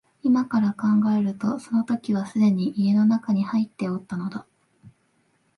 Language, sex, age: Japanese, female, 19-29